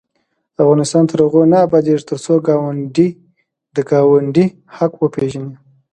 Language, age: Pashto, 19-29